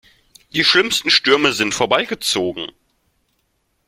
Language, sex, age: German, male, 19-29